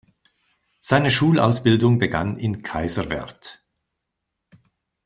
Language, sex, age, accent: German, male, 40-49, Schweizerdeutsch